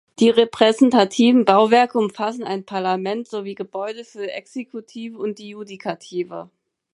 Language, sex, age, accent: German, female, 19-29, Deutschland Deutsch